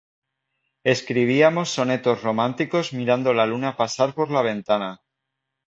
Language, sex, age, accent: Spanish, male, 19-29, España: Centro-Sur peninsular (Madrid, Toledo, Castilla-La Mancha)